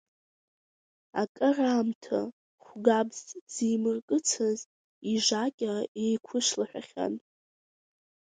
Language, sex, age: Abkhazian, female, under 19